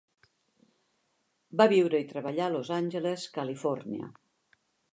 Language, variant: Catalan, Central